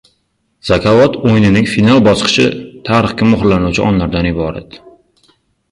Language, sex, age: Uzbek, male, 19-29